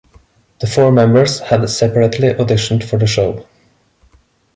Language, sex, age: English, male, 30-39